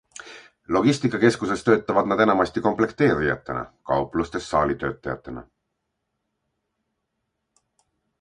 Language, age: Estonian, 40-49